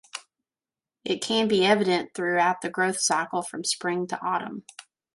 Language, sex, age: English, female, 40-49